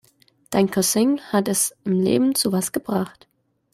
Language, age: German, 19-29